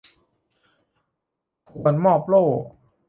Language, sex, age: Thai, male, 19-29